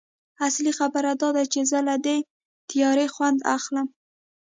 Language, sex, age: Pashto, female, 19-29